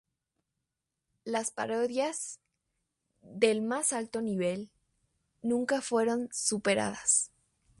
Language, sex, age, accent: Spanish, female, under 19, México